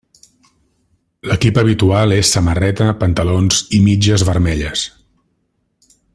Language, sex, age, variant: Catalan, male, 40-49, Central